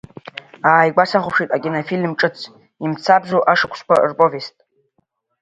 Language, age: Abkhazian, under 19